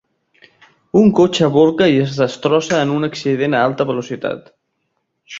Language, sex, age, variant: Catalan, male, 19-29, Central